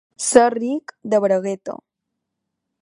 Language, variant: Catalan, Balear